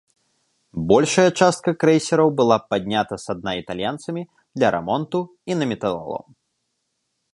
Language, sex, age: Belarusian, male, 19-29